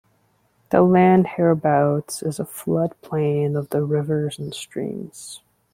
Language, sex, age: English, female, 30-39